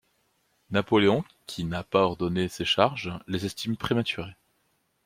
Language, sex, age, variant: French, male, 19-29, Français de métropole